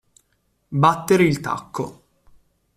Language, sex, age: Italian, male, 19-29